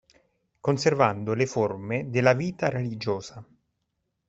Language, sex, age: Italian, male, 30-39